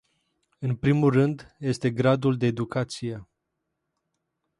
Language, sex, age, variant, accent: Romanian, male, 19-29, Romanian-Romania, Muntenesc